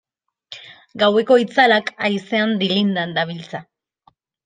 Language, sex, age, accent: Basque, female, 19-29, Erdialdekoa edo Nafarra (Gipuzkoa, Nafarroa)